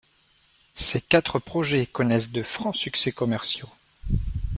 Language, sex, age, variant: French, male, 30-39, Français de métropole